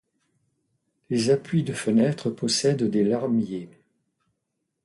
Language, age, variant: French, 70-79, Français de métropole